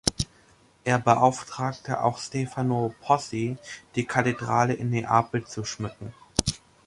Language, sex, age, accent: German, male, 19-29, Deutschland Deutsch